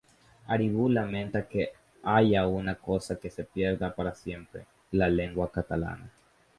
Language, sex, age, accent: Spanish, male, under 19, América central